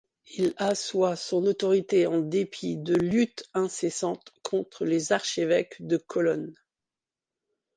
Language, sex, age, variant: French, female, 50-59, Français de métropole